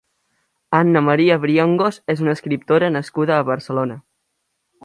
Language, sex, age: Catalan, male, 40-49